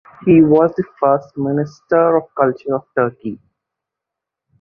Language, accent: English, India and South Asia (India, Pakistan, Sri Lanka)